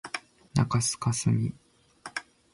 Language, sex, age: Japanese, male, 19-29